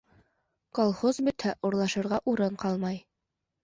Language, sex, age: Bashkir, female, 19-29